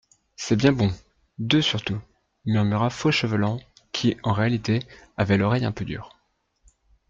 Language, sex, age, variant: French, male, 30-39, Français de métropole